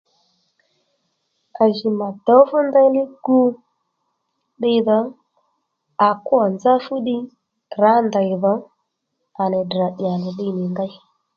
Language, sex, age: Lendu, female, 30-39